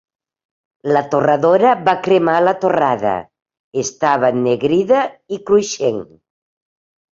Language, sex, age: Catalan, female, 60-69